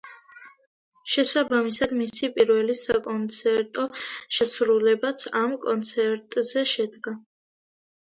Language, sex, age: Georgian, female, under 19